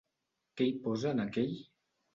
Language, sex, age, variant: Catalan, male, 50-59, Central